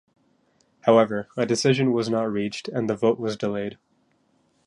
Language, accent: English, United States English